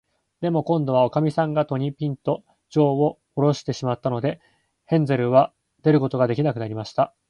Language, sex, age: Japanese, male, 19-29